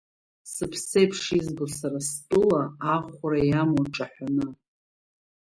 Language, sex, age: Abkhazian, female, 40-49